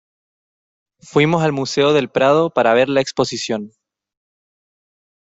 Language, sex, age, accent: Spanish, male, 19-29, Chileno: Chile, Cuyo